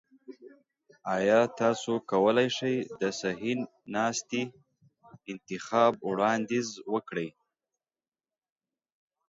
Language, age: Pashto, 30-39